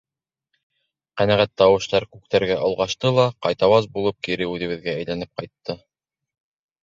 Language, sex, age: Bashkir, male, 30-39